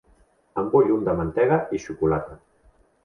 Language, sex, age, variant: Catalan, male, 40-49, Central